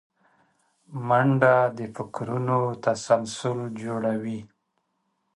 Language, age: Pashto, 50-59